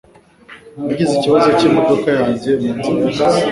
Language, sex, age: Kinyarwanda, male, 19-29